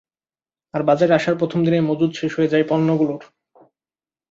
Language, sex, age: Bengali, male, 19-29